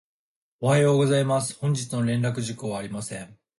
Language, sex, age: Japanese, male, 19-29